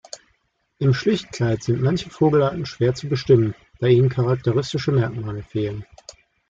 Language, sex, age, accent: German, male, 40-49, Deutschland Deutsch